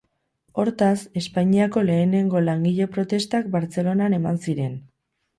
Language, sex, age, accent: Basque, female, 19-29, Erdialdekoa edo Nafarra (Gipuzkoa, Nafarroa)